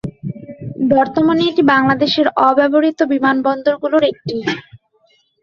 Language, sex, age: Bengali, female, 19-29